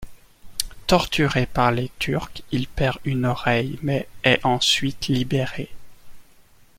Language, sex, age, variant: French, male, 19-29, Français de métropole